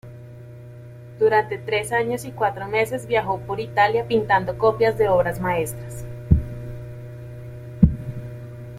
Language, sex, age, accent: Spanish, female, 30-39, Andino-Pacífico: Colombia, Perú, Ecuador, oeste de Bolivia y Venezuela andina